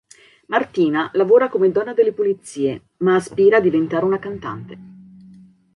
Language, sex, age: Italian, female, 40-49